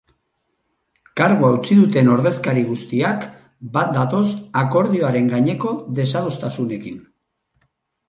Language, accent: Basque, Erdialdekoa edo Nafarra (Gipuzkoa, Nafarroa)